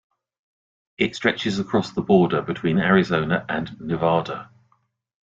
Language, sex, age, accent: English, male, 50-59, England English